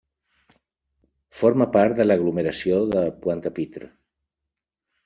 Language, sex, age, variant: Catalan, male, 60-69, Central